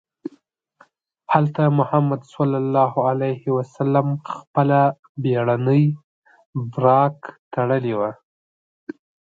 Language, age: Pashto, 19-29